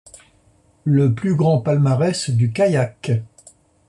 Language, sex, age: French, male, 60-69